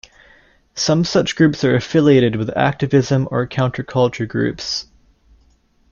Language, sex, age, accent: English, male, 19-29, Canadian English